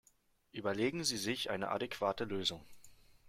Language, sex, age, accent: German, male, 19-29, Deutschland Deutsch